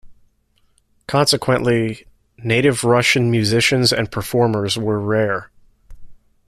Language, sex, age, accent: English, male, 19-29, United States English